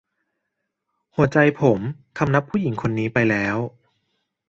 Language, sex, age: Thai, male, 30-39